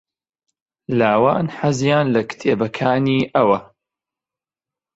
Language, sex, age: Central Kurdish, male, 19-29